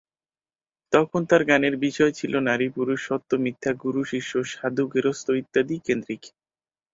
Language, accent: Bengali, Native